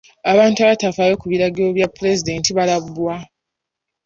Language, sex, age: Ganda, female, 19-29